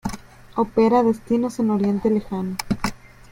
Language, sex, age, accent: Spanish, female, 19-29, México